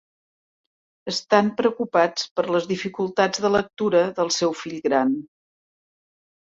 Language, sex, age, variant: Catalan, female, 60-69, Central